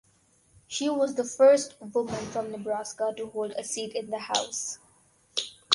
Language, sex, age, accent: English, female, under 19, India and South Asia (India, Pakistan, Sri Lanka)